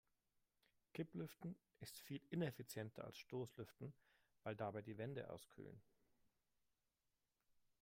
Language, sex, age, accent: German, male, 30-39, Deutschland Deutsch